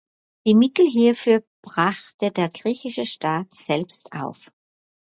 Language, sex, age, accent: German, female, 60-69, Österreichisches Deutsch